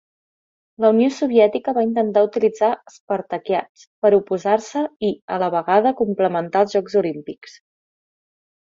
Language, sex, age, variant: Catalan, female, 30-39, Central